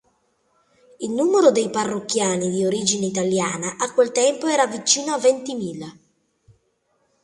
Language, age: Italian, 40-49